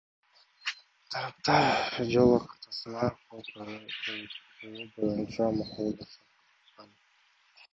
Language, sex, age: Kyrgyz, male, under 19